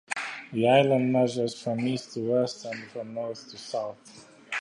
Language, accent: English, United States English